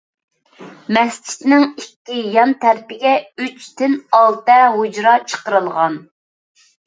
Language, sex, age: Uyghur, female, 19-29